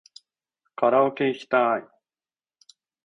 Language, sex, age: Japanese, male, 40-49